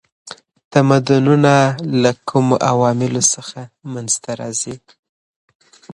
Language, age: Pashto, 19-29